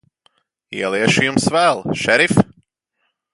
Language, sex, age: Latvian, male, 19-29